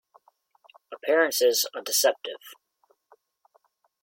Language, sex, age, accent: English, male, 19-29, England English